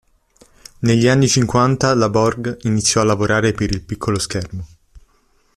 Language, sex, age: Italian, male, under 19